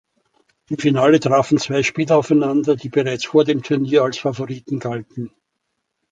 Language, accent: German, Österreichisches Deutsch